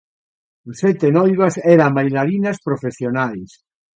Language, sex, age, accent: Galician, male, 60-69, Atlántico (seseo e gheada)